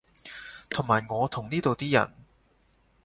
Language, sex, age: Cantonese, male, 30-39